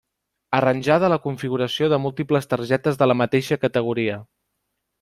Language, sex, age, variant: Catalan, male, 19-29, Central